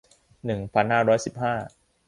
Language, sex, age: Thai, male, under 19